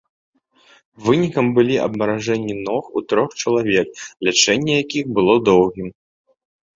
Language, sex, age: Belarusian, male, 19-29